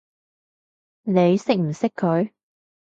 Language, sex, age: Cantonese, female, 30-39